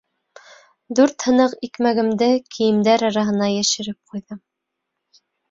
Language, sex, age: Bashkir, female, 19-29